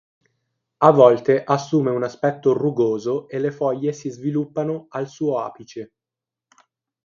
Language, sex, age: Italian, male, 19-29